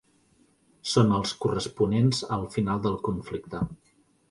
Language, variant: Catalan, Central